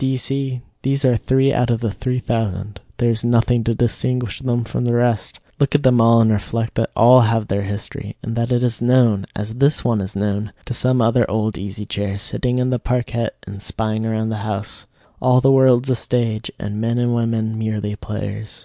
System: none